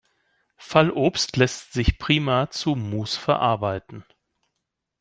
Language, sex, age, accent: German, male, 40-49, Deutschland Deutsch